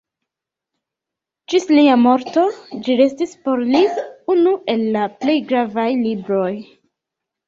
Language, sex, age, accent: Esperanto, female, 19-29, Internacia